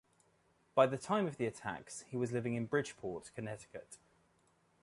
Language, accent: English, England English